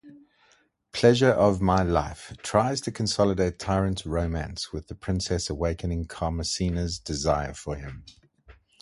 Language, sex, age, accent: English, male, 40-49, Southern African (South Africa, Zimbabwe, Namibia)